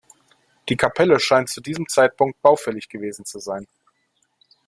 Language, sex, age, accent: German, male, 30-39, Deutschland Deutsch